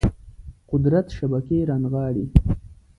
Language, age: Pashto, 30-39